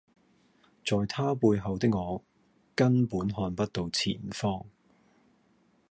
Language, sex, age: Cantonese, male, 40-49